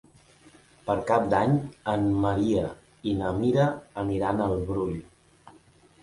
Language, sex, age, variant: Catalan, male, 30-39, Central